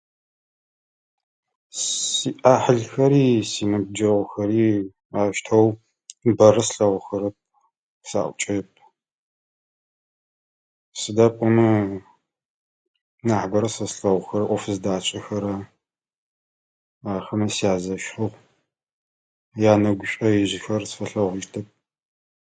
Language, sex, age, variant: Adyghe, male, 30-39, Адыгабзэ (Кирил, пстэумэ зэдыряе)